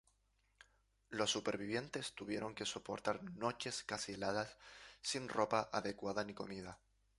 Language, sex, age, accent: Spanish, male, 19-29, España: Islas Canarias